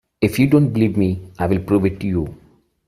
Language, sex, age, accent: English, male, 30-39, India and South Asia (India, Pakistan, Sri Lanka)